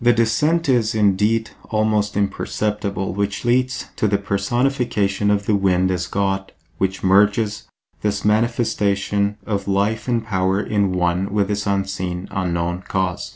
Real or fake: real